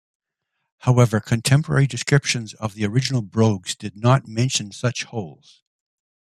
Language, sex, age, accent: English, male, 60-69, Canadian English